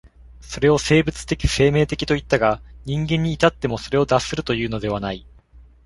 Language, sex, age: Japanese, male, 19-29